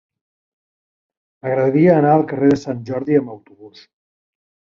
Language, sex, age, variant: Catalan, male, 50-59, Nord-Occidental